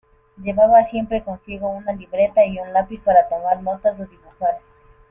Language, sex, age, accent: Spanish, female, under 19, Andino-Pacífico: Colombia, Perú, Ecuador, oeste de Bolivia y Venezuela andina